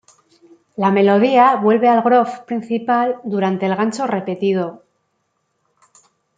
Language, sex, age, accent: Spanish, female, 40-49, España: Norte peninsular (Asturias, Castilla y León, Cantabria, País Vasco, Navarra, Aragón, La Rioja, Guadalajara, Cuenca)